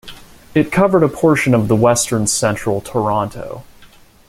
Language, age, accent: English, 19-29, United States English